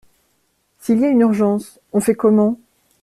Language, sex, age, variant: French, female, 40-49, Français de métropole